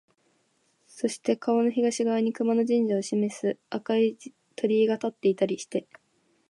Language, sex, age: Japanese, female, 19-29